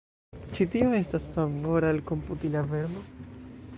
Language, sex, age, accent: Esperanto, male, under 19, Internacia